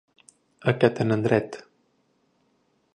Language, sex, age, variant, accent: Catalan, male, 19-29, Central, central